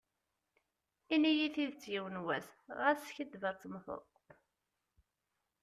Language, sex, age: Kabyle, female, 19-29